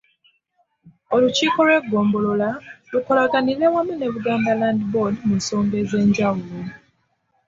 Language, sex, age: Ganda, female, 19-29